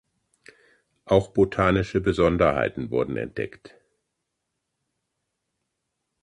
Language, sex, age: German, male, 50-59